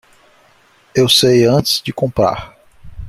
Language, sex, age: Portuguese, male, 40-49